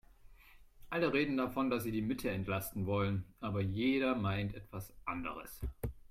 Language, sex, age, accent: German, male, 30-39, Deutschland Deutsch